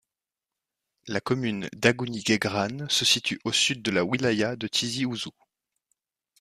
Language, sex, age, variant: French, male, 19-29, Français de métropole